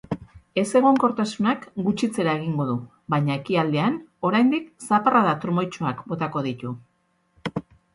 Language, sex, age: Basque, female, 40-49